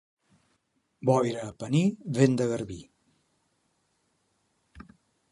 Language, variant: Catalan, Central